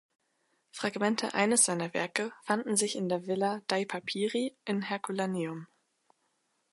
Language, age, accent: German, under 19, Deutschland Deutsch